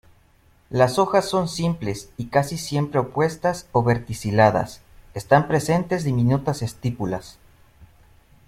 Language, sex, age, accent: Spanish, male, 19-29, México